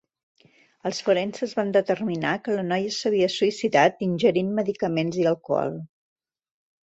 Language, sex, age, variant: Catalan, female, 40-49, Central